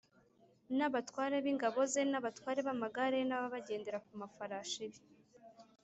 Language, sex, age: Kinyarwanda, female, 19-29